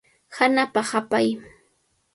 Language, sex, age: Cajatambo North Lima Quechua, female, 19-29